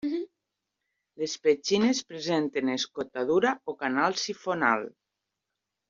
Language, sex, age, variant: Catalan, female, 40-49, Septentrional